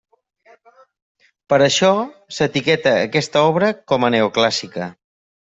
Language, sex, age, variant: Catalan, male, 40-49, Central